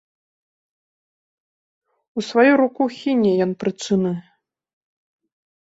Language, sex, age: Belarusian, female, 40-49